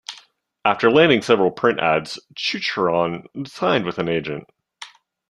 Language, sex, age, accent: English, male, 30-39, United States English